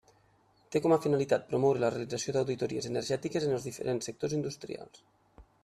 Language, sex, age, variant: Catalan, male, 30-39, Nord-Occidental